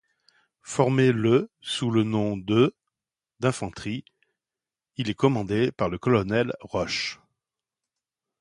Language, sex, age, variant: French, male, 40-49, Français de métropole